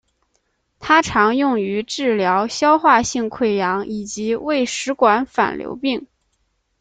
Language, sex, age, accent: Chinese, female, 19-29, 出生地：河南省